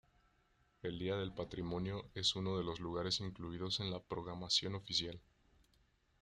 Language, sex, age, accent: Spanish, male, 19-29, México